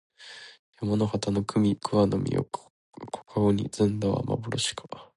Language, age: Japanese, 19-29